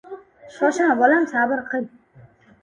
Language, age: Uzbek, under 19